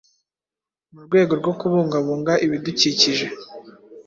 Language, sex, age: Kinyarwanda, male, 19-29